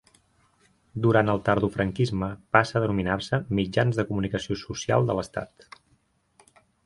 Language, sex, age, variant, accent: Catalan, male, 30-39, Central, tarragoní